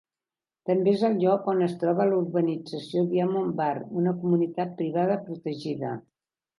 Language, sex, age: Catalan, female, 70-79